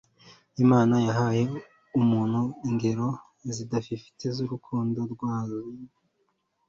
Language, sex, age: Kinyarwanda, male, 19-29